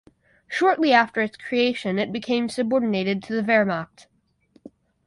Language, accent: English, United States English